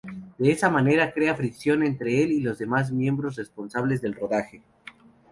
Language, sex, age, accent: Spanish, male, 19-29, México